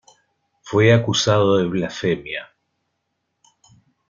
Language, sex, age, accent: Spanish, male, 50-59, Rioplatense: Argentina, Uruguay, este de Bolivia, Paraguay